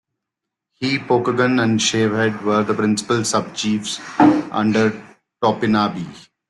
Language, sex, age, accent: English, male, 30-39, England English